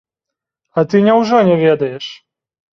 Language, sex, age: Belarusian, male, 19-29